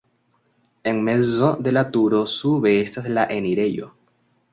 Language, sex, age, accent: Esperanto, male, 19-29, Internacia